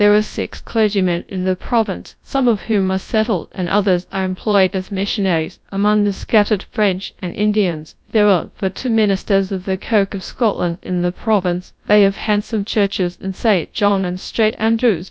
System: TTS, GradTTS